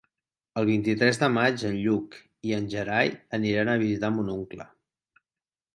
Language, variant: Catalan, Central